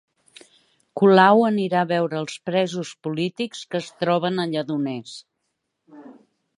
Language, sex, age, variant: Catalan, female, 60-69, Central